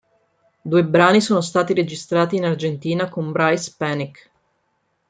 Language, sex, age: Italian, female, 30-39